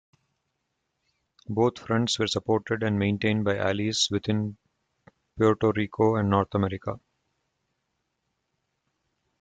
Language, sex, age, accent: English, male, 40-49, India and South Asia (India, Pakistan, Sri Lanka)